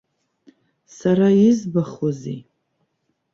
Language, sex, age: Abkhazian, female, 40-49